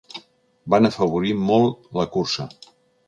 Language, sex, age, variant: Catalan, male, 60-69, Central